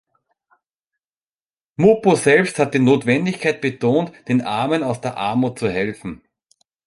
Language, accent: German, Österreichisches Deutsch